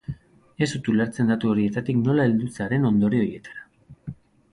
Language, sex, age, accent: Basque, male, 30-39, Mendebalekoa (Araba, Bizkaia, Gipuzkoako mendebaleko herri batzuk)